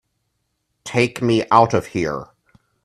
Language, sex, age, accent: English, male, 40-49, United States English